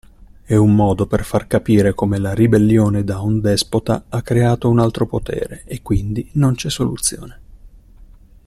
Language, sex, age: Italian, male, 50-59